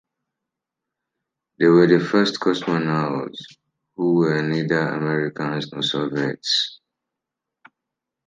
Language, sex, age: English, male, 30-39